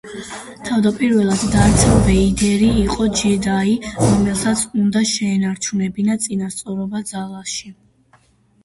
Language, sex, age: Georgian, female, 19-29